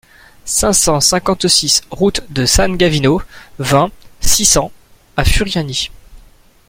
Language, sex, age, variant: French, male, 19-29, Français de métropole